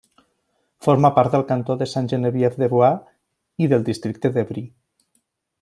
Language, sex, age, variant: Catalan, male, 40-49, Septentrional